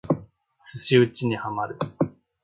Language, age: Japanese, 19-29